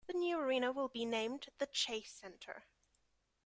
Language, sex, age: English, female, 19-29